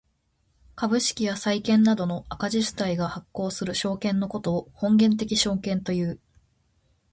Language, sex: Japanese, female